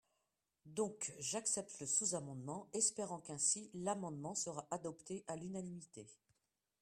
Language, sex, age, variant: French, female, 60-69, Français de métropole